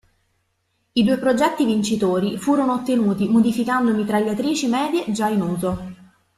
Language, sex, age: Italian, female, 30-39